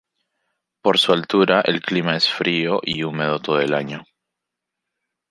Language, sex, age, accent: Spanish, male, 19-29, Andino-Pacífico: Colombia, Perú, Ecuador, oeste de Bolivia y Venezuela andina